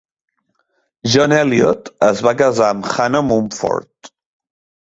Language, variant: Catalan, Central